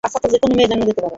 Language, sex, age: Bengali, female, 50-59